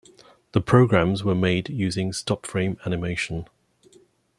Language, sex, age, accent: English, male, 50-59, England English